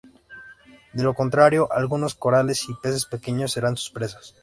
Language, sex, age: Spanish, male, 19-29